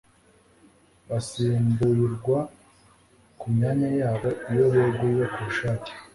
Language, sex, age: Kinyarwanda, male, 19-29